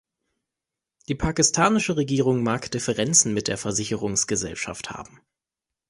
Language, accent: German, Deutschland Deutsch